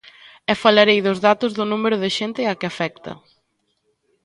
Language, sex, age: Galician, female, 19-29